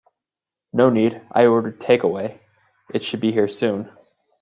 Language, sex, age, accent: English, male, 19-29, United States English